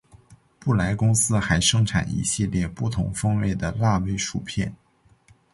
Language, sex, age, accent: Chinese, male, under 19, 出生地：黑龙江省